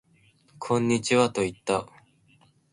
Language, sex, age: Japanese, male, 19-29